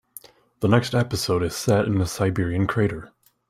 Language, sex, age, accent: English, male, 19-29, United States English